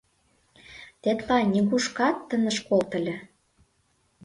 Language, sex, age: Mari, female, under 19